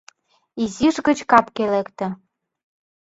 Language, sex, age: Mari, female, under 19